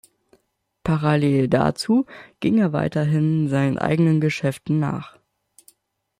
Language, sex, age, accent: German, male, under 19, Deutschland Deutsch